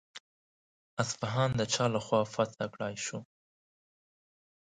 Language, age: Pashto, 19-29